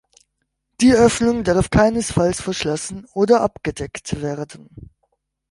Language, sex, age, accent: German, male, under 19, Deutschland Deutsch